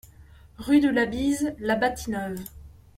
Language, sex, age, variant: French, female, 19-29, Français de métropole